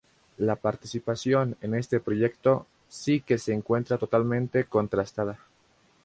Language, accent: Spanish, Andino-Pacífico: Colombia, Perú, Ecuador, oeste de Bolivia y Venezuela andina